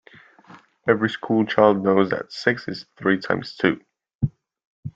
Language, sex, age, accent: English, male, 19-29, England English